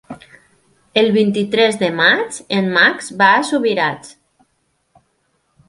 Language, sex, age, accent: Catalan, female, 30-39, valencià